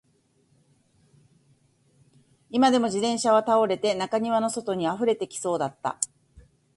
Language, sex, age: Japanese, female, 40-49